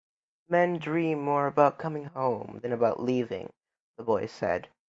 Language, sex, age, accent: English, male, under 19, United States English